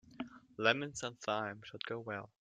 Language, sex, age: English, male, under 19